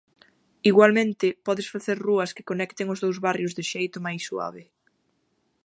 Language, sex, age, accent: Galician, female, 19-29, Atlántico (seseo e gheada); Normativo (estándar)